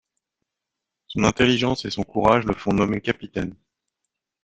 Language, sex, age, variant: French, male, 40-49, Français de métropole